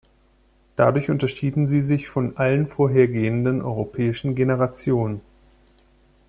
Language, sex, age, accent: German, male, 30-39, Deutschland Deutsch